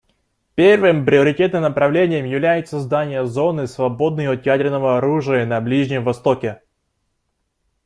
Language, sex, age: Russian, male, 19-29